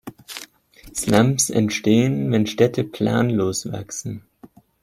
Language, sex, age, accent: German, male, 19-29, Deutschland Deutsch